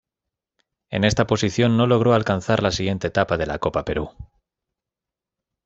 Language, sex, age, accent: Spanish, male, 19-29, España: Norte peninsular (Asturias, Castilla y León, Cantabria, País Vasco, Navarra, Aragón, La Rioja, Guadalajara, Cuenca)